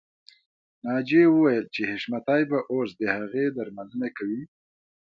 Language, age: Pashto, 19-29